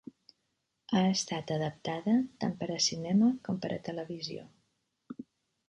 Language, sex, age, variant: Catalan, female, 50-59, Central